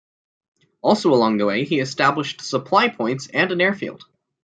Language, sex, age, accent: English, male, under 19, United States English